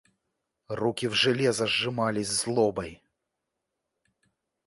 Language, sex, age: Russian, male, 30-39